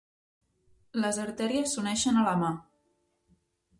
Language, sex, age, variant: Catalan, female, 19-29, Central